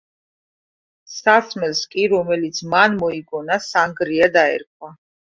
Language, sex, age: Georgian, female, 40-49